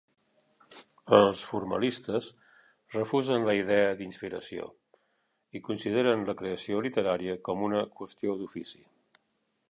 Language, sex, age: Catalan, male, 60-69